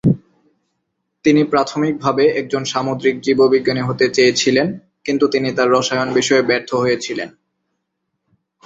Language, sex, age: Bengali, male, 19-29